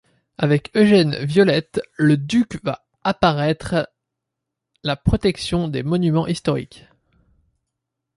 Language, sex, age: French, male, under 19